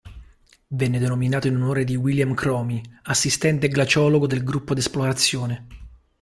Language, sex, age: Italian, male, 30-39